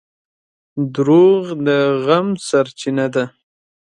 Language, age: Pashto, 19-29